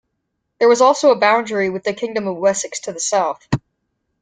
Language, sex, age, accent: English, female, under 19, United States English